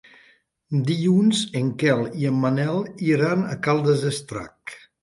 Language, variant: Catalan, Septentrional